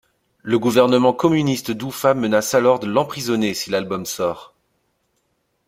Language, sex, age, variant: French, male, 30-39, Français de métropole